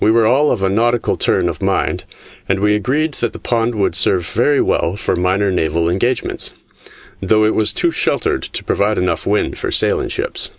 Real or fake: real